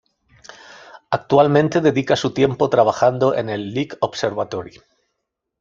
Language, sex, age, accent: Spanish, male, 40-49, España: Sur peninsular (Andalucia, Extremadura, Murcia)